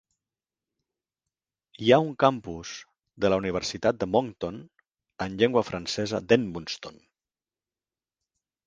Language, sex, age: Catalan, male, 50-59